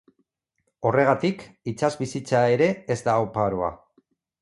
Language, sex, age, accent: Basque, male, 50-59, Mendebalekoa (Araba, Bizkaia, Gipuzkoako mendebaleko herri batzuk)